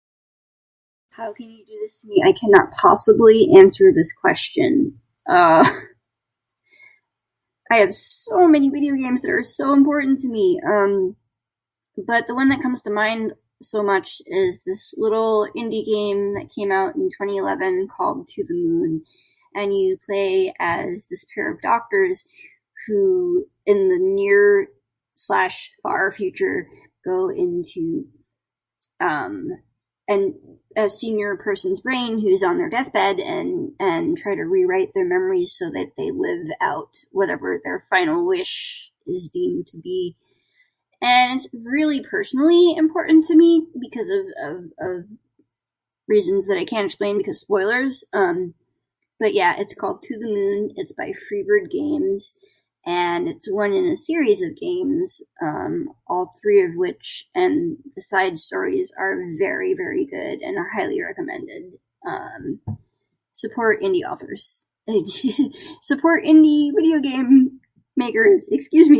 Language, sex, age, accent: English, female, 30-39, United States English